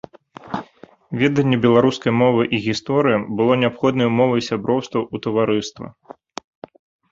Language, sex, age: Belarusian, male, 30-39